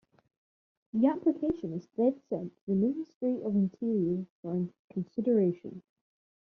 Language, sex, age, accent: English, male, under 19, Scottish English